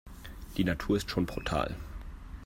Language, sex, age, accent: German, male, 19-29, Deutschland Deutsch